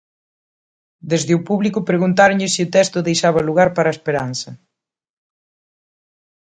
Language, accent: Galician, Atlántico (seseo e gheada)